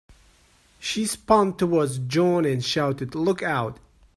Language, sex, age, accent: English, male, 40-49, England English